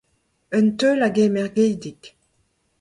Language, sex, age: Breton, female, 50-59